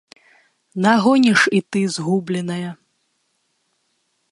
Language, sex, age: Belarusian, female, 30-39